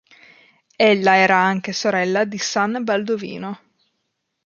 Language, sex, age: Italian, female, 19-29